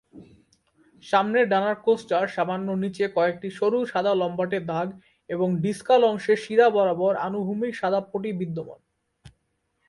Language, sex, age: Bengali, male, 19-29